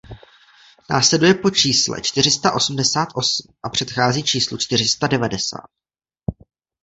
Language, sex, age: Czech, male, 19-29